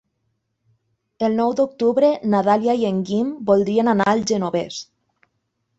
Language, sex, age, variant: Catalan, female, 19-29, Nord-Occidental